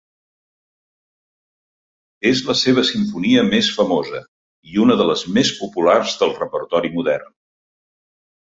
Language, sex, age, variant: Catalan, male, 70-79, Central